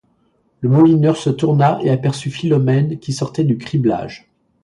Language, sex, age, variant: French, male, 50-59, Français de métropole